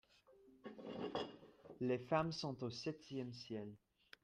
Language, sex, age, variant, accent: French, male, under 19, Français d'Amérique du Nord, Français du Canada